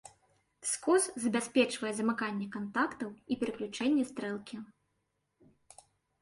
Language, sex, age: Belarusian, female, 19-29